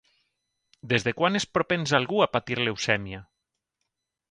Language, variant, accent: Catalan, Valencià meridional, valencià